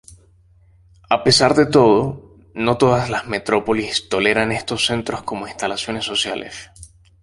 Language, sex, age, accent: Spanish, male, 19-29, Caribe: Cuba, Venezuela, Puerto Rico, República Dominicana, Panamá, Colombia caribeña, México caribeño, Costa del golfo de México